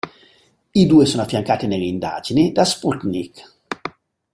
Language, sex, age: Italian, male, 50-59